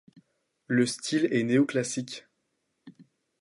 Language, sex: French, male